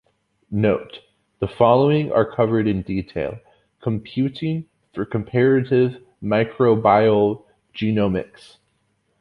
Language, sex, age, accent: English, male, 19-29, United States English